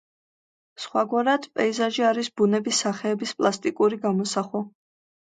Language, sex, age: Georgian, female, 19-29